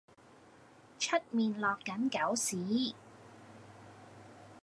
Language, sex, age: Cantonese, female, 30-39